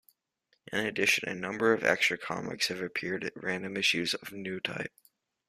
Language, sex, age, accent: English, male, under 19, United States English